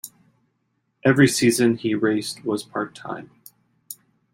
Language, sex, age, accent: English, male, 30-39, United States English